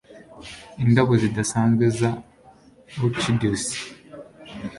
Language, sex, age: Kinyarwanda, male, 19-29